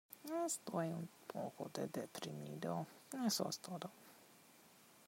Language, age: Spanish, 19-29